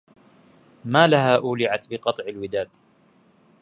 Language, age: Arabic, 30-39